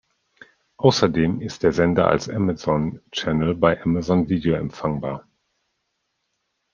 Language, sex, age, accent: German, male, 40-49, Deutschland Deutsch